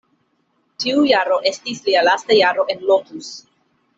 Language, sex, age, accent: Esperanto, female, 19-29, Internacia